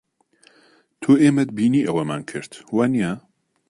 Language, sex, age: Central Kurdish, male, 30-39